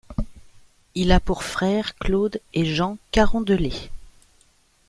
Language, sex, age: French, female, 40-49